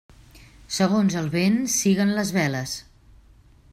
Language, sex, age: Catalan, female, 50-59